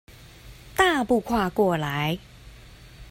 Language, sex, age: Chinese, female, 30-39